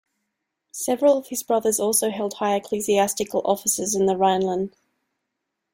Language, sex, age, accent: English, female, 19-29, Australian English